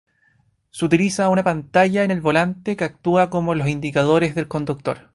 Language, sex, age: Spanish, male, 19-29